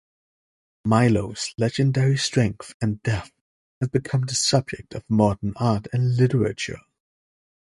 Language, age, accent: English, 19-29, United States English